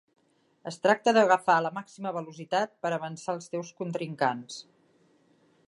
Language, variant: Catalan, Central